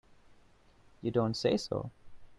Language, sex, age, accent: English, male, 19-29, India and South Asia (India, Pakistan, Sri Lanka)